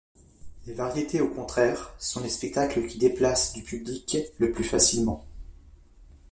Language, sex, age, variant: French, male, 30-39, Français de métropole